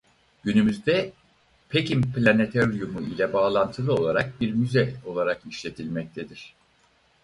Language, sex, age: Turkish, male, 60-69